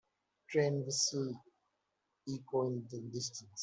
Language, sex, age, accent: English, male, 19-29, India and South Asia (India, Pakistan, Sri Lanka)